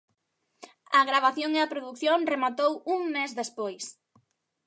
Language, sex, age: Galician, female, 30-39